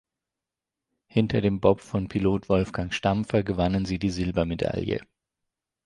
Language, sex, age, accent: German, male, 60-69, Deutschland Deutsch